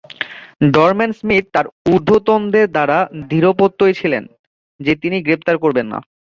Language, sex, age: Bengali, male, 19-29